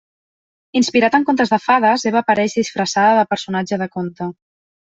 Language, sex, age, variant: Catalan, female, 19-29, Central